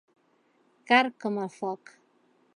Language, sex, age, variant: Catalan, female, 40-49, Central